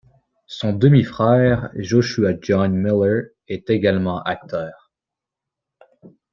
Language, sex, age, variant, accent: French, male, under 19, Français d'Amérique du Nord, Français du Canada